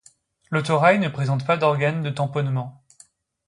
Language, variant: French, Français de métropole